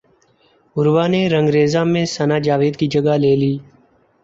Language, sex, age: Urdu, male, 19-29